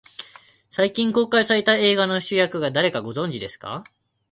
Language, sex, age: Japanese, male, 19-29